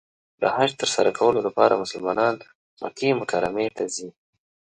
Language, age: Pashto, 30-39